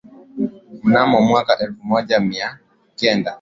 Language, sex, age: Swahili, male, 19-29